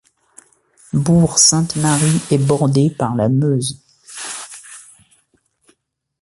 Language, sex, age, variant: French, male, 30-39, Français de métropole